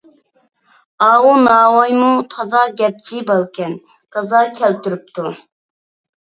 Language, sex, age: Uyghur, female, 19-29